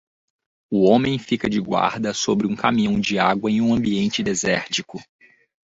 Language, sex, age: Portuguese, male, 19-29